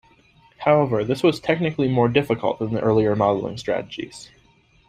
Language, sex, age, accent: English, male, under 19, United States English